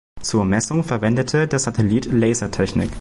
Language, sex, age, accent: German, male, 19-29, Deutschland Deutsch